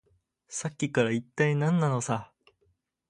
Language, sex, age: Japanese, male, under 19